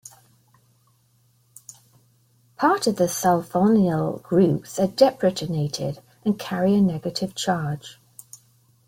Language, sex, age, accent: English, female, 50-59, England English